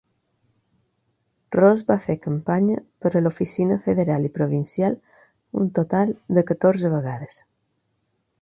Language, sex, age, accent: Catalan, female, 40-49, mallorquí